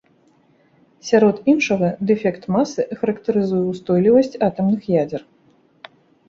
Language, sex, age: Belarusian, female, 30-39